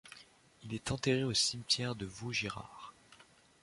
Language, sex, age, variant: French, male, 19-29, Français de métropole